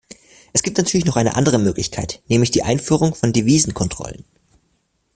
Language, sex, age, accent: German, male, under 19, Deutschland Deutsch